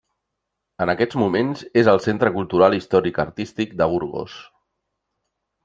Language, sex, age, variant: Catalan, male, 40-49, Central